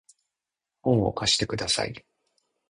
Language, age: Japanese, 30-39